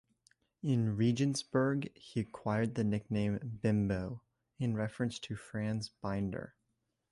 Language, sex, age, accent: English, male, under 19, United States English